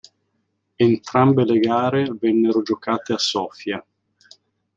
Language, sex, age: Italian, male, 40-49